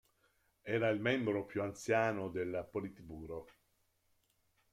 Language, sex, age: Italian, male, 60-69